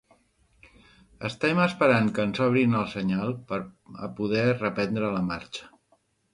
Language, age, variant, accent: Catalan, 50-59, Central, central